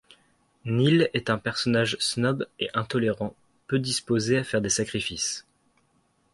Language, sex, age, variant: French, male, 19-29, Français de métropole